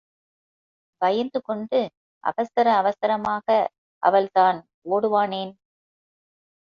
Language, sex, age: Tamil, female, 50-59